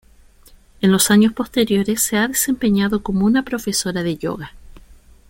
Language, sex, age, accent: Spanish, female, 19-29, Chileno: Chile, Cuyo